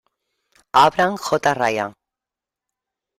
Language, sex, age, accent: Spanish, female, 50-59, España: Sur peninsular (Andalucia, Extremadura, Murcia)